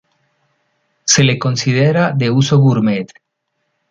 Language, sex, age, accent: Spanish, male, 50-59, Andino-Pacífico: Colombia, Perú, Ecuador, oeste de Bolivia y Venezuela andina